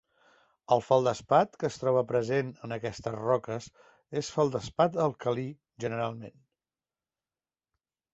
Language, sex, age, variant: Catalan, male, 50-59, Central